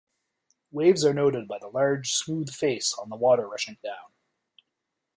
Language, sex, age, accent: English, male, 30-39, Canadian English